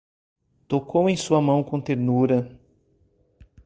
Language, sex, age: Portuguese, male, 40-49